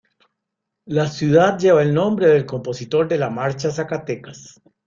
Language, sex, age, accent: Spanish, male, 50-59, América central